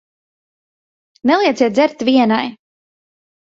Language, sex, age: Latvian, female, 30-39